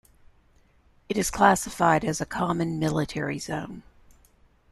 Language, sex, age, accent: English, female, 60-69, United States English